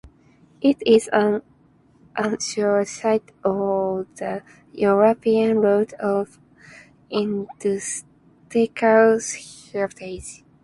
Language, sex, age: English, female, under 19